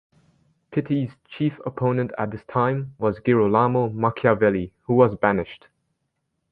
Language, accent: English, United States English